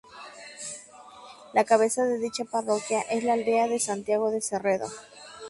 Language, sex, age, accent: Spanish, female, 30-39, México